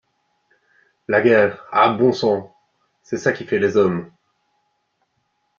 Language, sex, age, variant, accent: French, male, 30-39, Français d'Europe, Français de Belgique